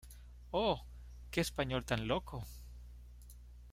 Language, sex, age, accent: Spanish, male, 30-39, México